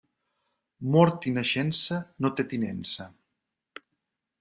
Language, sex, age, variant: Catalan, male, 50-59, Central